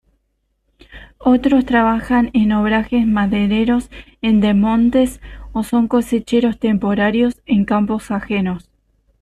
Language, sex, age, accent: Spanish, female, 19-29, Rioplatense: Argentina, Uruguay, este de Bolivia, Paraguay